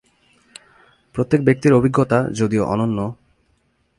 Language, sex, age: Bengali, male, 19-29